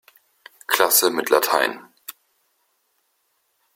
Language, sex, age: German, male, 19-29